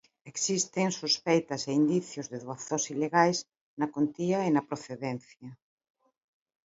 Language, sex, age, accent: Galician, female, 50-59, Normativo (estándar)